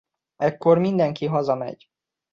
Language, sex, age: Hungarian, male, 30-39